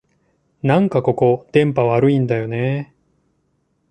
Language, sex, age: Japanese, male, 30-39